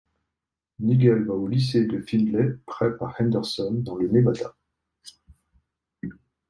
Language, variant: French, Français de métropole